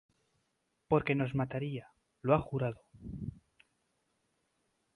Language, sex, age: Spanish, male, 19-29